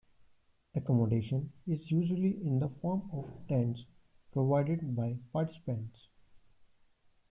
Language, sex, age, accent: English, male, 19-29, India and South Asia (India, Pakistan, Sri Lanka)